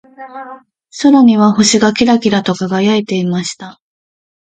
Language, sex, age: Japanese, female, 19-29